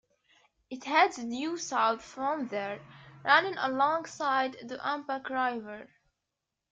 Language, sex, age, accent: English, female, 19-29, United States English